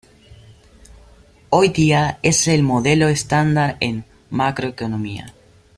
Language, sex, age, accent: Spanish, male, under 19, Caribe: Cuba, Venezuela, Puerto Rico, República Dominicana, Panamá, Colombia caribeña, México caribeño, Costa del golfo de México